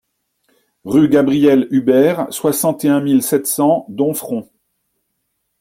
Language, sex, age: French, male, 50-59